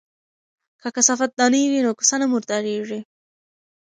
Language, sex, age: Pashto, female, 19-29